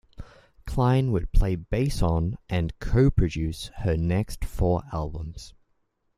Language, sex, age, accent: English, male, 19-29, England English